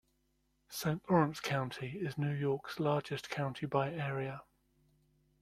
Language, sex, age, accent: English, male, 50-59, England English